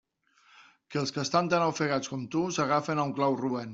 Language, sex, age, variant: Catalan, female, 40-49, Central